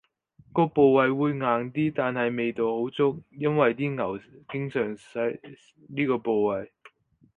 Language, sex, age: Cantonese, male, under 19